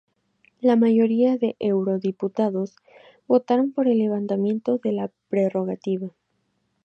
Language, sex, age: Spanish, female, 19-29